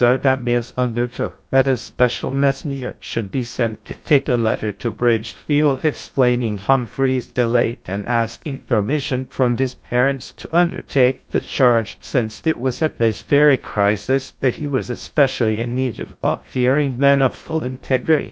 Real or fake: fake